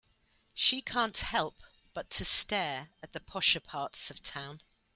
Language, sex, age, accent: English, female, 50-59, England English